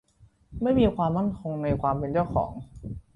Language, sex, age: Thai, male, 19-29